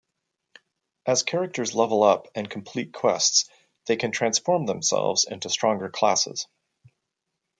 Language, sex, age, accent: English, male, 40-49, United States English